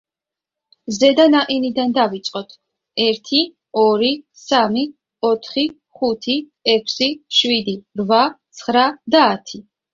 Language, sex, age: Georgian, female, 19-29